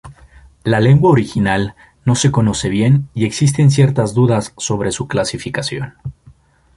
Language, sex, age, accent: Spanish, male, 19-29, México